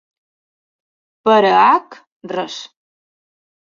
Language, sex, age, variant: Catalan, female, 30-39, Balear